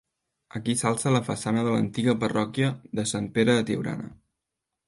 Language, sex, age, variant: Catalan, male, 19-29, Central